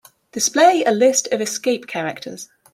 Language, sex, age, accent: English, female, 30-39, England English